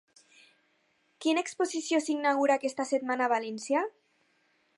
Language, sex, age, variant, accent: Catalan, female, under 19, Alacantí, valencià